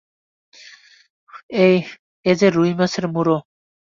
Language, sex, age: Bengali, male, 19-29